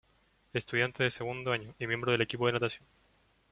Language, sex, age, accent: Spanish, male, 19-29, Chileno: Chile, Cuyo